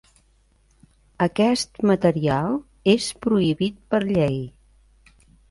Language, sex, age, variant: Catalan, female, 50-59, Central